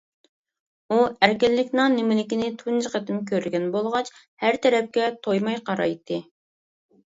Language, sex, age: Uyghur, female, 19-29